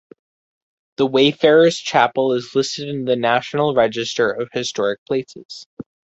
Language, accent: English, United States English